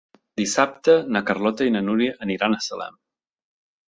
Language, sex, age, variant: Catalan, male, 30-39, Central